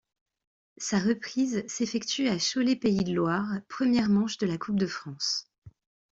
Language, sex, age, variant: French, female, 30-39, Français de métropole